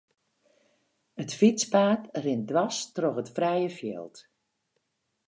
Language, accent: Western Frisian, Klaaifrysk